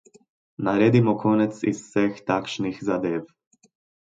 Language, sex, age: Slovenian, male, 19-29